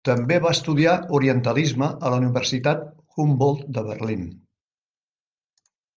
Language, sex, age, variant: Catalan, male, 70-79, Central